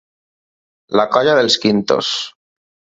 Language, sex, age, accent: Catalan, male, 30-39, apitxat